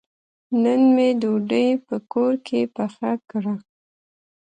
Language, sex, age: Pashto, female, 19-29